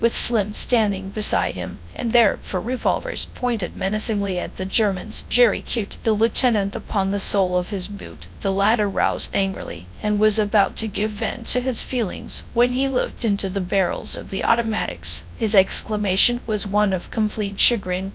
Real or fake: fake